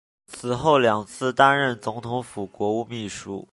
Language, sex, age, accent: Chinese, male, under 19, 出生地：河北省